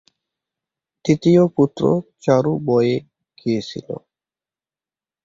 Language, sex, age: Bengali, male, 19-29